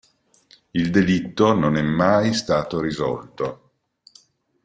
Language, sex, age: Italian, male, 50-59